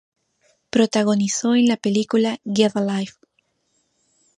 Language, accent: Spanish, Andino-Pacífico: Colombia, Perú, Ecuador, oeste de Bolivia y Venezuela andina